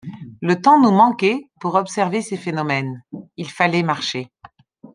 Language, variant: French, Français de métropole